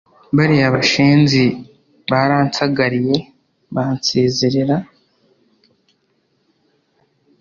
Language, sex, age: Kinyarwanda, male, under 19